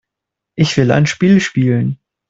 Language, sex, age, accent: German, male, 30-39, Deutschland Deutsch